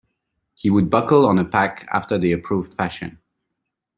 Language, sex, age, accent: English, male, 40-49, Malaysian English